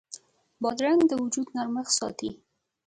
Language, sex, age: Pashto, female, 19-29